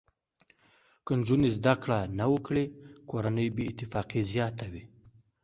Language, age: Pashto, under 19